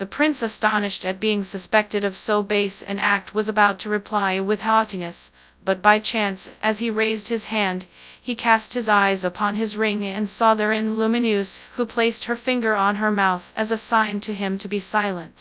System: TTS, FastPitch